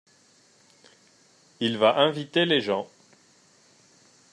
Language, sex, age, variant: French, male, 30-39, Français de métropole